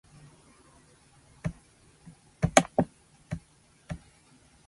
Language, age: Japanese, 19-29